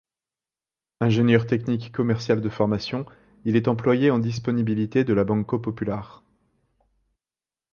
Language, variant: French, Français de métropole